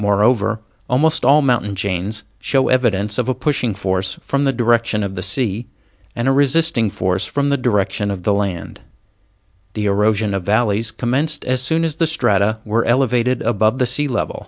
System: none